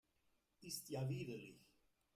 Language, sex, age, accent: German, male, 70-79, Österreichisches Deutsch